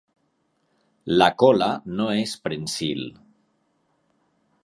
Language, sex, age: Spanish, male, 40-49